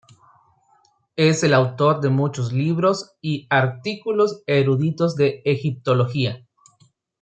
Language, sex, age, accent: Spanish, male, 30-39, México